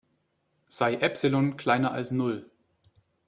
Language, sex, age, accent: German, male, 19-29, Deutschland Deutsch